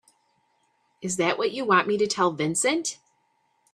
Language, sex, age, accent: English, female, 50-59, United States English